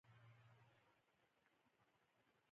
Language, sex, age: Pashto, female, 19-29